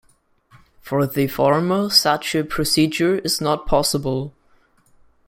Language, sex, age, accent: English, male, under 19, England English